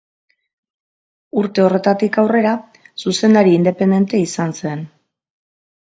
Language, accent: Basque, Mendebalekoa (Araba, Bizkaia, Gipuzkoako mendebaleko herri batzuk)